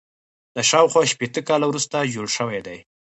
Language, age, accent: Pashto, 19-29, پکتیا ولایت، احمدزی